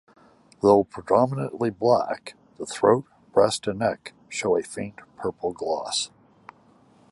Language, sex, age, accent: English, male, 50-59, Canadian English